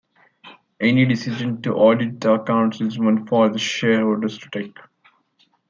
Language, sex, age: English, male, 19-29